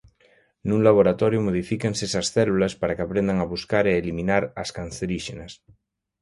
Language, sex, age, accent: Galician, male, 30-39, Normativo (estándar)